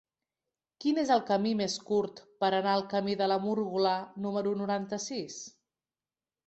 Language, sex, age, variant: Catalan, female, 40-49, Central